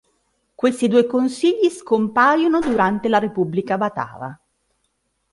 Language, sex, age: Italian, female, 30-39